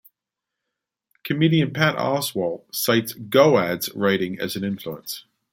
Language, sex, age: English, male, 50-59